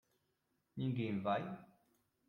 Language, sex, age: Portuguese, male, 19-29